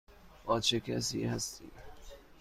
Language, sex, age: Persian, male, 30-39